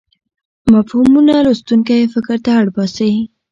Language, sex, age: Pashto, female, 40-49